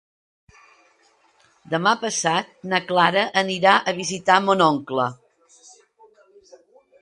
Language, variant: Catalan, Central